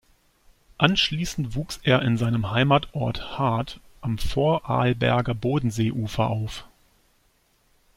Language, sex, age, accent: German, male, 30-39, Deutschland Deutsch